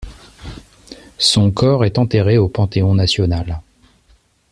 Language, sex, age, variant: French, male, 40-49, Français de métropole